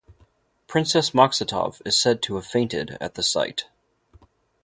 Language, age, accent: English, 30-39, United States English